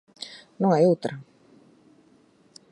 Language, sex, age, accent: Galician, female, 50-59, Central (gheada)